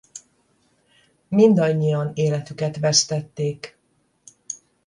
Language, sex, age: Hungarian, female, 60-69